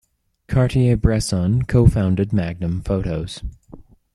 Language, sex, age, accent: English, male, 19-29, United States English